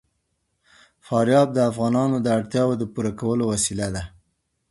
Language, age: Pashto, 30-39